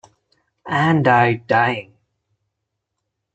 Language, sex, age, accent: English, male, 19-29, India and South Asia (India, Pakistan, Sri Lanka)